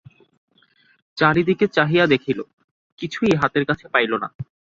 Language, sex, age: Bengali, male, 19-29